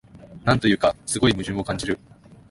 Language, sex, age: Japanese, male, 19-29